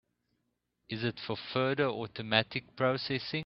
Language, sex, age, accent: English, male, 30-39, Southern African (South Africa, Zimbabwe, Namibia)